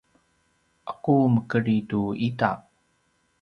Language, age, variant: Paiwan, 30-39, pinayuanan a kinaikacedasan (東排灣語)